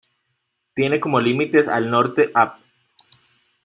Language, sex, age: Spanish, male, 19-29